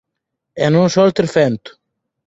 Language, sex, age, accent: Galician, male, 19-29, Oriental (común en zona oriental)